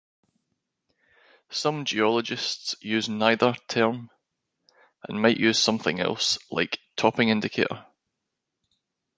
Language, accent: English, Scottish English